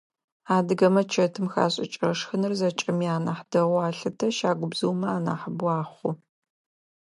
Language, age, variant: Adyghe, 40-49, Адыгабзэ (Кирил, пстэумэ зэдыряе)